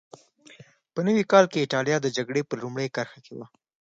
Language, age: Pashto, under 19